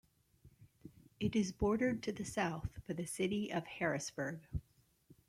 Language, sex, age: English, female, 40-49